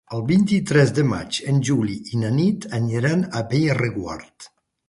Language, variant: Catalan, Septentrional